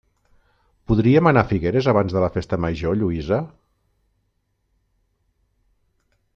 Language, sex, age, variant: Catalan, male, 40-49, Nord-Occidental